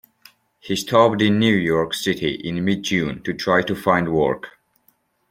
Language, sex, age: English, male, under 19